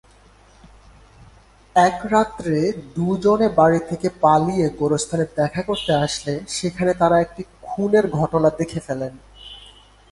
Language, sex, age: Bengali, male, 19-29